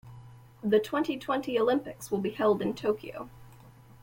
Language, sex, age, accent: English, female, 19-29, Canadian English